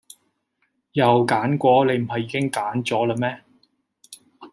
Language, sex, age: Cantonese, male, 30-39